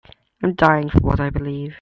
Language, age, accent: English, under 19, England English